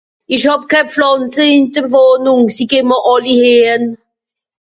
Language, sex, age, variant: Swiss German, female, 40-49, Nordniederàlemmànisch (Rishoffe, Zàwere, Bùsswìller, Hawenau, Brüemt, Stroossbùri, Molse, Dàmbàch, Schlettstàtt, Pfàlzbùri usw.)